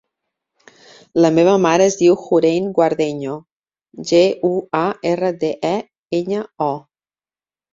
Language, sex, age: Catalan, female, 40-49